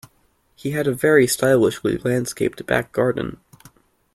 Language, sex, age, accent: English, male, 19-29, United States English